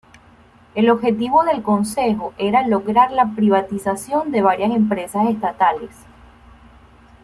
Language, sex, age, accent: Spanish, female, 19-29, Caribe: Cuba, Venezuela, Puerto Rico, República Dominicana, Panamá, Colombia caribeña, México caribeño, Costa del golfo de México